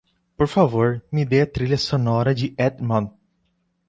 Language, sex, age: Portuguese, male, 19-29